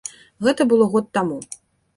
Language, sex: Belarusian, female